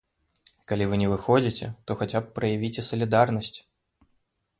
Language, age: Belarusian, 30-39